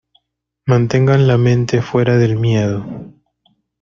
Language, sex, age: Spanish, male, 19-29